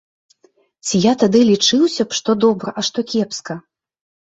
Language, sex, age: Belarusian, female, 19-29